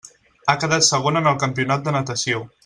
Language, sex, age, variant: Catalan, male, 19-29, Central